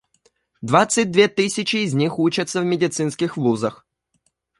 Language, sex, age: Russian, male, 19-29